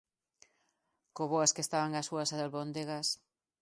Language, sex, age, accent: Galician, female, 40-49, Normativo (estándar)